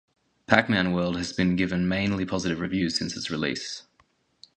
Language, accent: English, Australian English